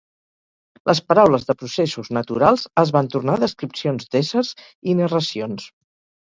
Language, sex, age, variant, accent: Catalan, female, 50-59, Central, central